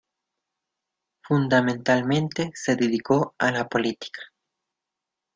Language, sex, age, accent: Spanish, male, 19-29, Andino-Pacífico: Colombia, Perú, Ecuador, oeste de Bolivia y Venezuela andina